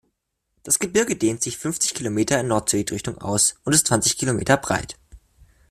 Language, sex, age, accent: German, male, under 19, Deutschland Deutsch